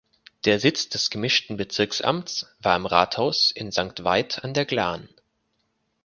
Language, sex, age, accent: German, male, 19-29, Deutschland Deutsch